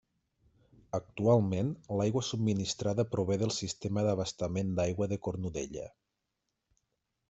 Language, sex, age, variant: Catalan, male, 30-39, Nord-Occidental